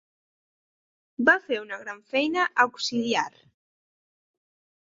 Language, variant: Catalan, Central